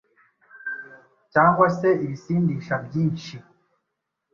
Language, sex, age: Kinyarwanda, male, 19-29